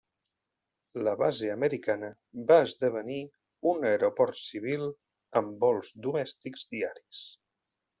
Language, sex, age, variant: Catalan, male, 40-49, Central